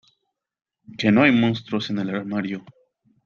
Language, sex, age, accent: Spanish, male, 19-29, Andino-Pacífico: Colombia, Perú, Ecuador, oeste de Bolivia y Venezuela andina